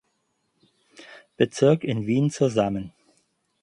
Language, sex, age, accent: German, male, 50-59, Deutschland Deutsch